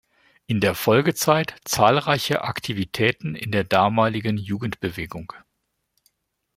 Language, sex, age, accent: German, male, 50-59, Deutschland Deutsch